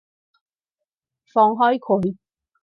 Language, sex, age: Cantonese, female, 30-39